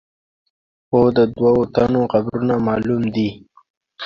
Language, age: Pashto, 19-29